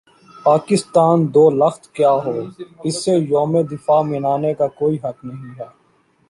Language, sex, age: Urdu, male, 19-29